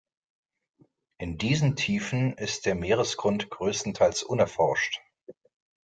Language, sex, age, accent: German, male, 30-39, Deutschland Deutsch